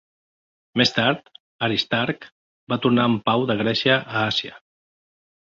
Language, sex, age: Catalan, male, 50-59